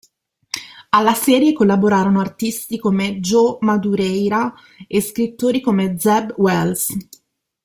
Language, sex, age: Italian, female, 30-39